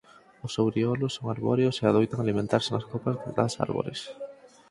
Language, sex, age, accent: Galician, male, 19-29, Normativo (estándar)